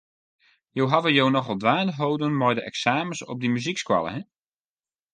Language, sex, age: Western Frisian, male, 19-29